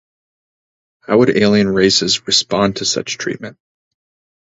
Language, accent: English, Canadian English